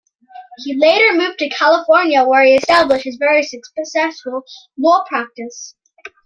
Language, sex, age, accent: English, female, under 19, Canadian English